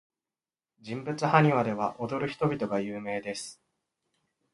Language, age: Japanese, 19-29